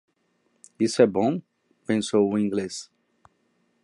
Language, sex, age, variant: Portuguese, male, 19-29, Portuguese (Brasil)